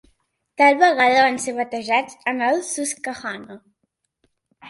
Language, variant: Catalan, Central